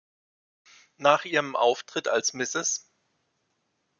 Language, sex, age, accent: German, male, 40-49, Deutschland Deutsch